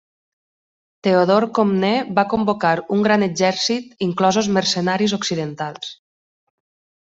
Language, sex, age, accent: Catalan, female, 30-39, valencià